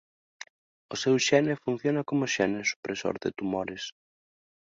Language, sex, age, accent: Galician, male, 19-29, Normativo (estándar)